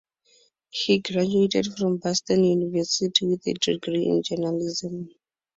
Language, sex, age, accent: English, female, 19-29, Southern African (South Africa, Zimbabwe, Namibia)